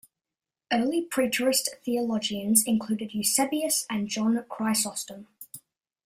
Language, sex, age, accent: English, male, under 19, Australian English